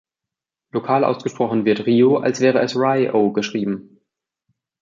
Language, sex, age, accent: German, male, 19-29, Deutschland Deutsch